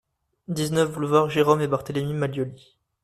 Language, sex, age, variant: French, male, 19-29, Français d'Europe